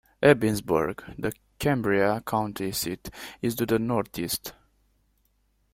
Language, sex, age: English, male, 19-29